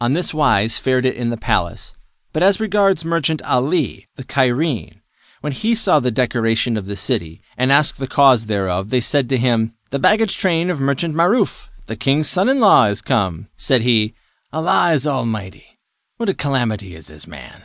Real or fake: real